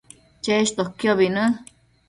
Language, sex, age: Matsés, female, 30-39